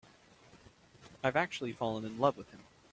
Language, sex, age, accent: English, male, 19-29, United States English